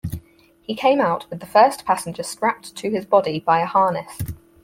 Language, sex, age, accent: English, female, 19-29, England English; New Zealand English